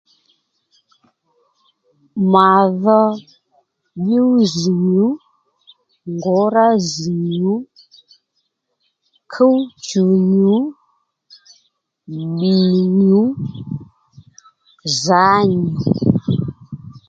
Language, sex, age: Lendu, female, 30-39